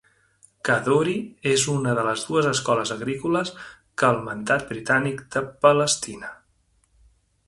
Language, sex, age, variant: Catalan, male, 40-49, Central